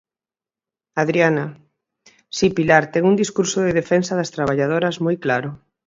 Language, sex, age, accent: Galician, female, 40-49, Central (gheada)